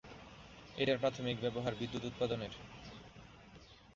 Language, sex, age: Bengali, male, 19-29